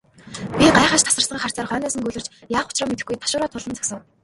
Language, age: Mongolian, 19-29